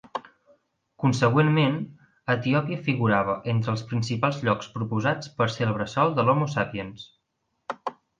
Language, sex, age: Catalan, male, 19-29